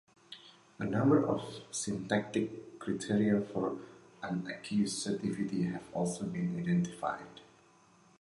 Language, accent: English, United States English